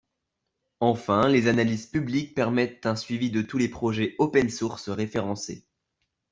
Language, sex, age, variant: French, male, under 19, Français de métropole